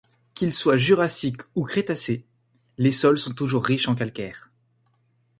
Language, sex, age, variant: French, male, 19-29, Français de métropole